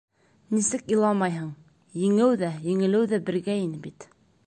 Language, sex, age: Bashkir, female, 19-29